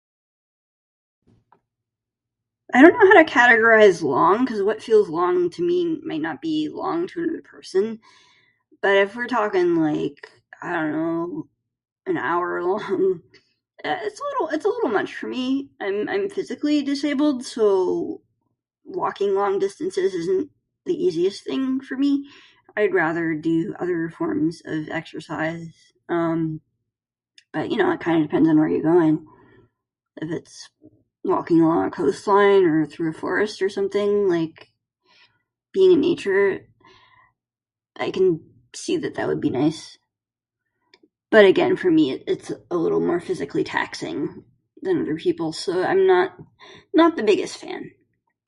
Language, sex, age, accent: English, female, 30-39, United States English